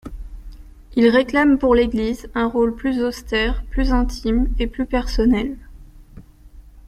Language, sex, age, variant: French, female, 19-29, Français de métropole